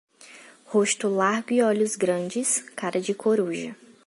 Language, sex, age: Portuguese, female, 19-29